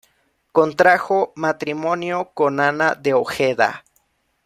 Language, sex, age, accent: Spanish, male, 19-29, México